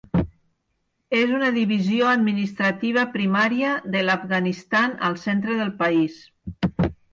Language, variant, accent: Catalan, Nord-Occidental, nord-occidental